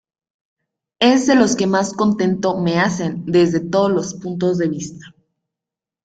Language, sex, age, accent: Spanish, female, 19-29, México